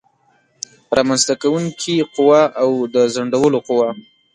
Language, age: Pashto, under 19